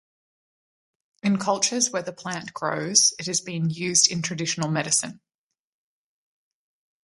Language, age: English, 30-39